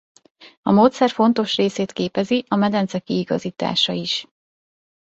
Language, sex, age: Hungarian, female, 19-29